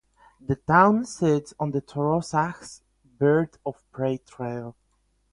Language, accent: English, Slavic; polish